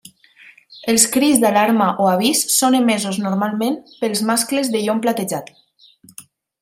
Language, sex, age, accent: Catalan, female, 30-39, valencià